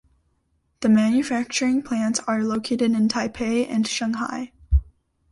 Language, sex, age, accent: English, female, under 19, United States English